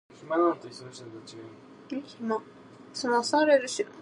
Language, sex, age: English, female, under 19